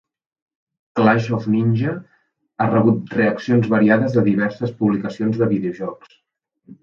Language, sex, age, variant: Catalan, male, 40-49, Central